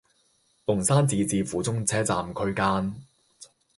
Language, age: Chinese, 19-29